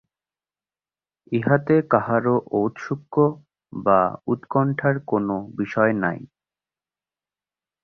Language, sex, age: Bengali, male, 19-29